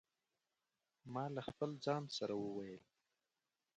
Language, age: Pashto, 19-29